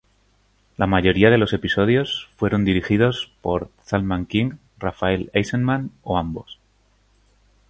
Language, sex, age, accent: Spanish, male, 30-39, España: Centro-Sur peninsular (Madrid, Toledo, Castilla-La Mancha)